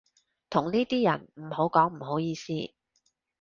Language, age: Cantonese, 30-39